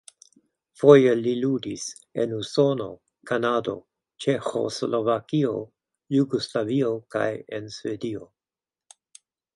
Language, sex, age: Esperanto, male, 70-79